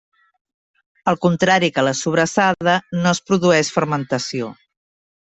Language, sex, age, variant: Catalan, female, 50-59, Septentrional